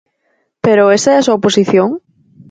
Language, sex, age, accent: Galician, female, 19-29, Central (gheada)